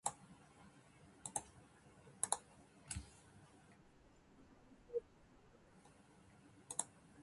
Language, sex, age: Japanese, female, 40-49